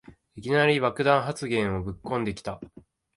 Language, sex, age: Japanese, male, 19-29